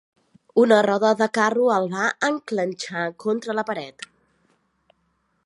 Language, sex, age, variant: Catalan, female, 30-39, Central